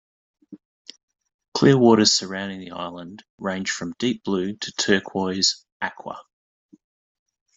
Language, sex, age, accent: English, male, 40-49, Australian English